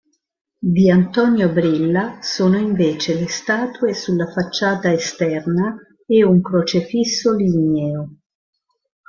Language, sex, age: Italian, female, 50-59